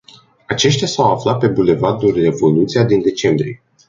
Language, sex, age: Romanian, male, 19-29